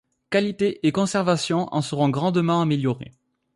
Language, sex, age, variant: French, male, 19-29, Français de métropole